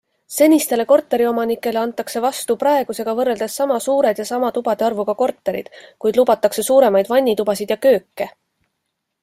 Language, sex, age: Estonian, female, 40-49